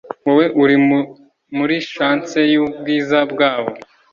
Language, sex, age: Kinyarwanda, male, 19-29